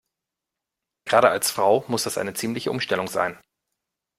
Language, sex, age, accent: German, male, 30-39, Deutschland Deutsch